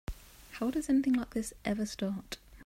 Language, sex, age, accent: English, female, 30-39, England English